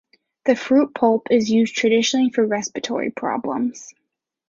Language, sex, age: English, female, 19-29